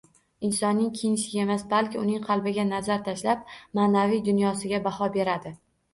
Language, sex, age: Uzbek, female, 19-29